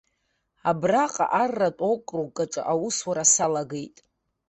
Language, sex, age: Abkhazian, female, 30-39